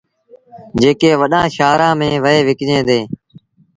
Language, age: Sindhi Bhil, 19-29